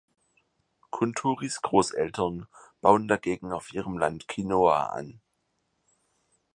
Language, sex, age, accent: German, male, 19-29, Deutschland Deutsch